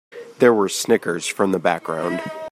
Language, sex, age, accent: English, male, 19-29, United States English